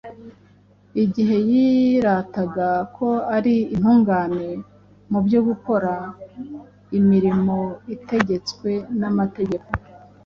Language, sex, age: Kinyarwanda, female, 40-49